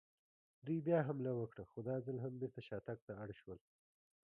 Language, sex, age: Pashto, male, 30-39